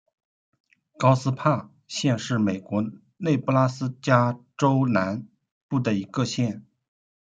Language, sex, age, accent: Chinese, male, 30-39, 出生地：江苏省